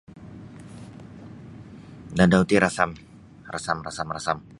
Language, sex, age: Sabah Bisaya, male, 19-29